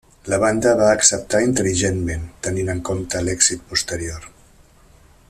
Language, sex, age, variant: Catalan, male, 50-59, Central